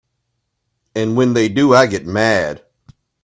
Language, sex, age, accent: English, male, 40-49, United States English